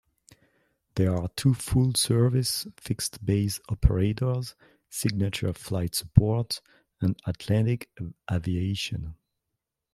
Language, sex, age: English, male, 40-49